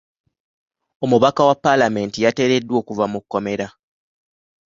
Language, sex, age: Ganda, male, 19-29